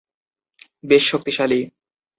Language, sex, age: Bengali, male, 19-29